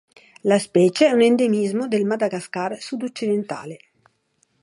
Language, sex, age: Italian, female, 60-69